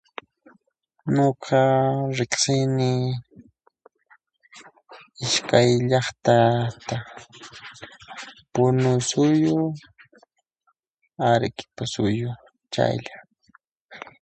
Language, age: Puno Quechua, 19-29